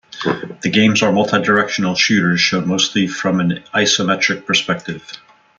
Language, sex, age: English, male, 40-49